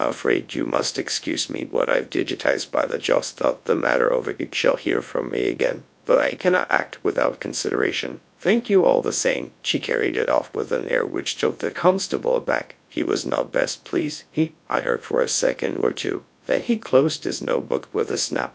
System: TTS, GradTTS